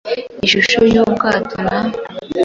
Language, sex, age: Kinyarwanda, female, 19-29